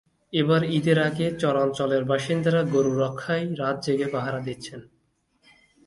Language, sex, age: Bengali, male, 19-29